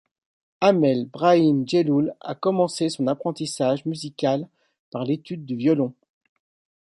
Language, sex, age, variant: French, male, 50-59, Français de métropole